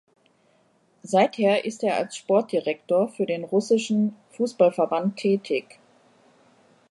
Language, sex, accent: German, female, Deutschland Deutsch